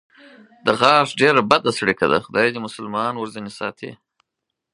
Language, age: Pashto, 40-49